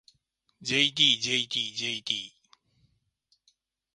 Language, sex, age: Japanese, male, 50-59